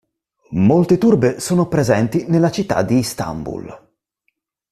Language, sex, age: Italian, male, 30-39